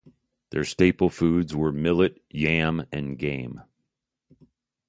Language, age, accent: English, 50-59, United States English